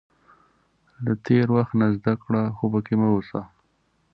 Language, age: Pashto, 30-39